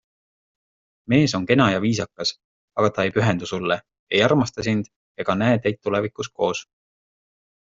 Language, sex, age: Estonian, male, 30-39